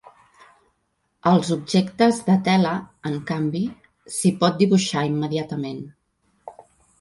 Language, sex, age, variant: Catalan, female, 50-59, Central